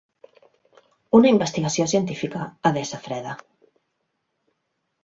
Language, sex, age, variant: Catalan, female, 40-49, Central